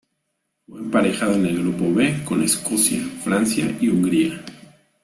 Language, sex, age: Spanish, male, 40-49